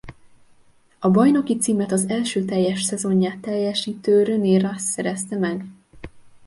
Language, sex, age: Hungarian, female, 19-29